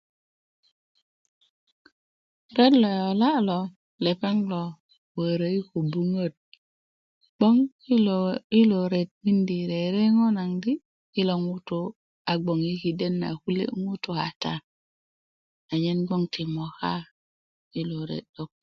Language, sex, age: Kuku, female, 40-49